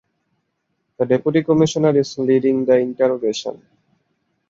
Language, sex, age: English, male, 19-29